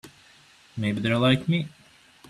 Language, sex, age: English, male, 19-29